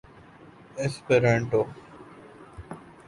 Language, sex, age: Urdu, male, 19-29